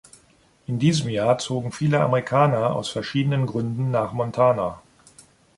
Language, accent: German, Deutschland Deutsch